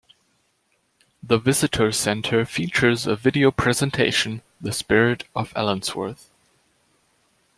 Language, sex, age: English, male, under 19